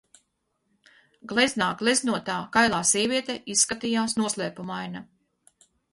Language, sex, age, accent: Latvian, female, 50-59, Latgaliešu